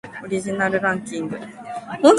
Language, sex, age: Japanese, female, under 19